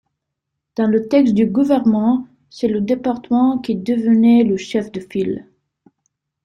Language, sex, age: French, female, 30-39